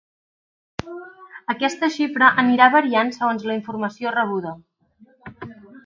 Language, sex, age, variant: Catalan, female, 19-29, Central